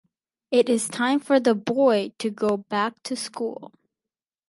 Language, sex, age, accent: English, female, under 19, United States English